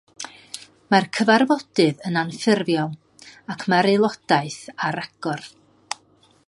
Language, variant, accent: Welsh, North-Western Welsh, Y Deyrnas Unedig Cymraeg